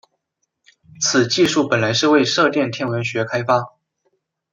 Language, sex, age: Chinese, male, 19-29